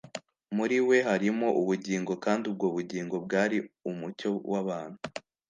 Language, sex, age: Kinyarwanda, male, under 19